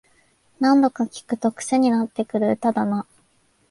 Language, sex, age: Japanese, female, 19-29